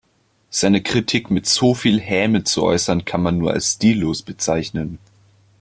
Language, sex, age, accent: German, male, under 19, Deutschland Deutsch